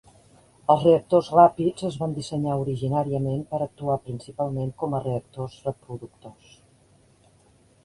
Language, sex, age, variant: Catalan, female, 50-59, Central